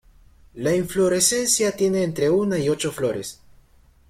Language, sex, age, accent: Spanish, male, under 19, Andino-Pacífico: Colombia, Perú, Ecuador, oeste de Bolivia y Venezuela andina